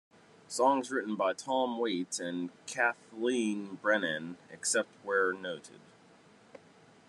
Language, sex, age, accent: English, male, 19-29, United States English